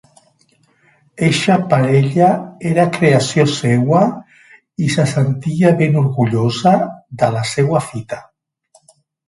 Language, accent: Catalan, Barceloní